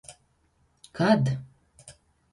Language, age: Latvian, 30-39